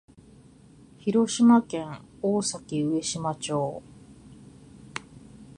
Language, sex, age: Japanese, female, 40-49